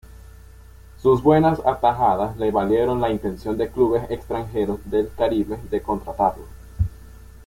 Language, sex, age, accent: Spanish, male, under 19, Caribe: Cuba, Venezuela, Puerto Rico, República Dominicana, Panamá, Colombia caribeña, México caribeño, Costa del golfo de México